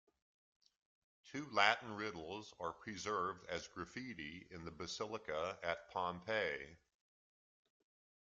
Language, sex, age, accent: English, male, 50-59, United States English